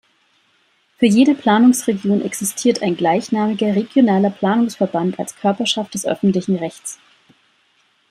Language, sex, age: German, female, 30-39